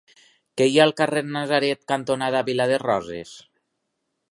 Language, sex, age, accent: Catalan, male, 30-39, valencià